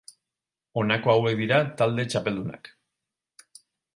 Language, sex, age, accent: Basque, male, 40-49, Mendebalekoa (Araba, Bizkaia, Gipuzkoako mendebaleko herri batzuk)